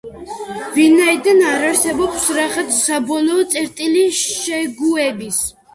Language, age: Georgian, 30-39